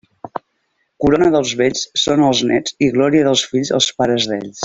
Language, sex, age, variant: Catalan, female, 40-49, Septentrional